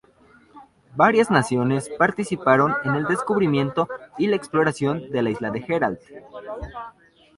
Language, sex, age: Spanish, male, 19-29